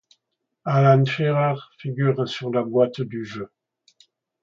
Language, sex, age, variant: French, male, 60-69, Français de métropole